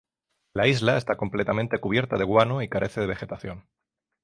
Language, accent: Spanish, España: Centro-Sur peninsular (Madrid, Toledo, Castilla-La Mancha); España: Sur peninsular (Andalucia, Extremadura, Murcia)